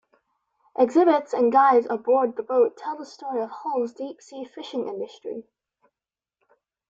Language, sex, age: English, female, 19-29